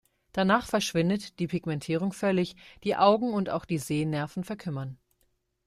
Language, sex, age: German, female, 19-29